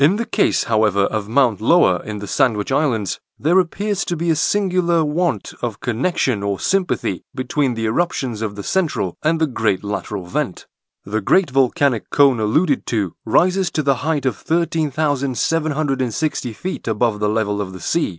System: none